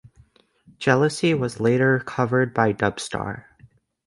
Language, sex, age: English, male, under 19